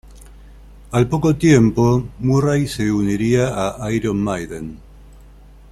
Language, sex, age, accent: Spanish, male, 40-49, Rioplatense: Argentina, Uruguay, este de Bolivia, Paraguay